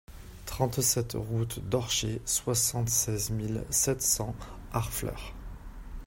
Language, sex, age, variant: French, male, 40-49, Français de métropole